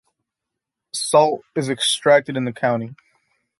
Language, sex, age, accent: English, male, 19-29, United States English